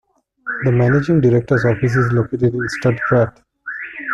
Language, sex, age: English, male, 19-29